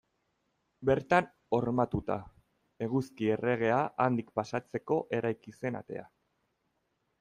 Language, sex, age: Basque, male, 30-39